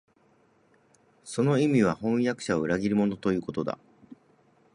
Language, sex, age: Japanese, male, 40-49